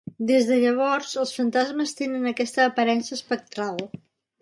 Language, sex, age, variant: Catalan, female, 60-69, Central